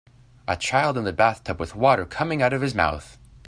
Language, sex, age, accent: English, male, 19-29, United States English